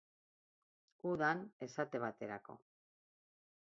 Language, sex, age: Basque, female, 60-69